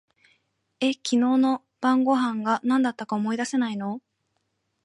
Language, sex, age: Japanese, female, 19-29